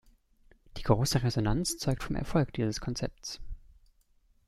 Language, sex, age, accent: German, male, 19-29, Deutschland Deutsch